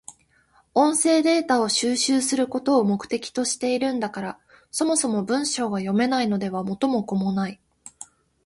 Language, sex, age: Japanese, female, 19-29